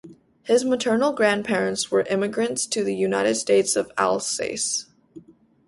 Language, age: English, 19-29